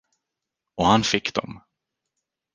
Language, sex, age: Swedish, male, 19-29